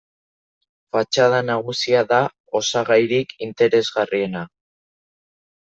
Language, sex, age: Basque, male, under 19